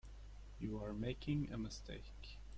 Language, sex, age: English, male, under 19